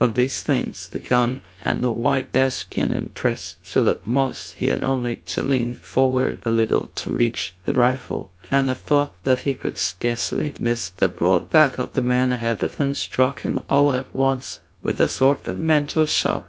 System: TTS, GlowTTS